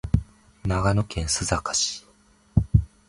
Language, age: Japanese, 19-29